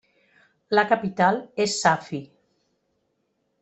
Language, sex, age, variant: Catalan, female, 40-49, Central